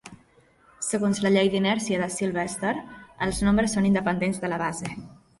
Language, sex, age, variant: Catalan, female, 19-29, Central